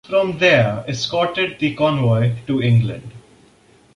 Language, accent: English, India and South Asia (India, Pakistan, Sri Lanka)